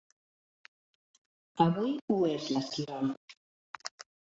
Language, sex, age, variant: Catalan, female, 50-59, Central